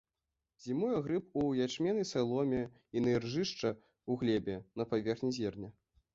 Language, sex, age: Belarusian, male, under 19